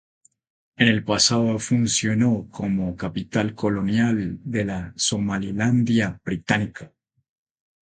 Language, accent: Spanish, Andino-Pacífico: Colombia, Perú, Ecuador, oeste de Bolivia y Venezuela andina